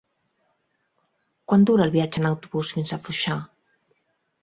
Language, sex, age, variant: Catalan, female, 40-49, Central